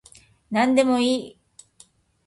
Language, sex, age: Japanese, female, 50-59